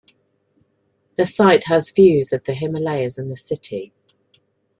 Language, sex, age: English, female, 50-59